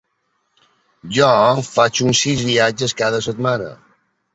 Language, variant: Catalan, Balear